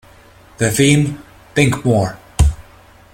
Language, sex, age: English, male, 40-49